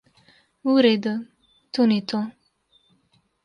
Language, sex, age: Slovenian, female, 19-29